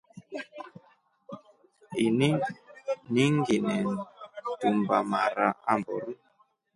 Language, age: Rombo, 19-29